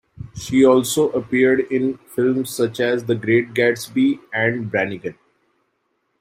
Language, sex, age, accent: English, male, 19-29, India and South Asia (India, Pakistan, Sri Lanka)